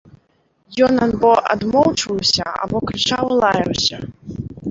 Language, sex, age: Belarusian, female, 19-29